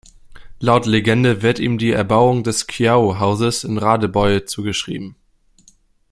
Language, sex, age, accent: German, male, 19-29, Deutschland Deutsch